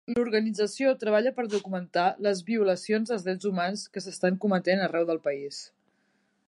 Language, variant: Catalan, Central